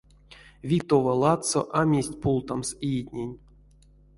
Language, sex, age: Erzya, male, 30-39